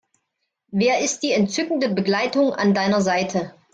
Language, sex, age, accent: German, female, 40-49, Deutschland Deutsch